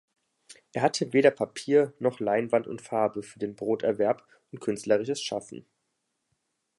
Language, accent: German, Deutschland Deutsch